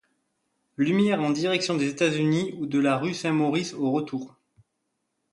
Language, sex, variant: French, male, Français de métropole